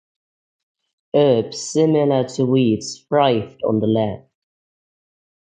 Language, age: English, 19-29